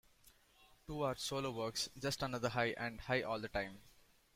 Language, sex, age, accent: English, male, 19-29, India and South Asia (India, Pakistan, Sri Lanka)